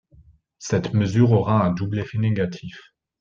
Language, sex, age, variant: French, male, 19-29, Français de métropole